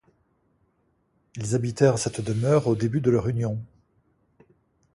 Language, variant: French, Français de métropole